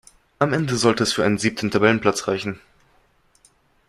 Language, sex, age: German, male, 19-29